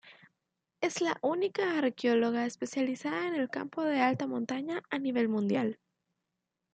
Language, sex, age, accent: Spanish, female, under 19, México